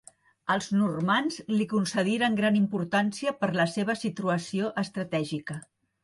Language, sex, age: Catalan, female, 60-69